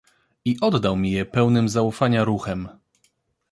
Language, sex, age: Polish, male, 30-39